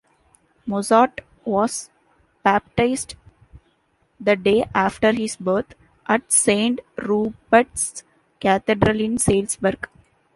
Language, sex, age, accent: English, female, 19-29, India and South Asia (India, Pakistan, Sri Lanka)